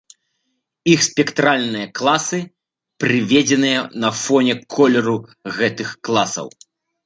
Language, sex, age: Belarusian, male, 40-49